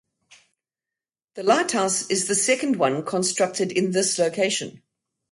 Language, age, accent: English, 50-59, Southern African (South Africa, Zimbabwe, Namibia)